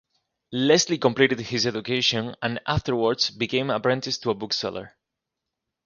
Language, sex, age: English, male, 19-29